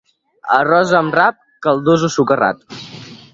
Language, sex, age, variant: Catalan, male, under 19, Central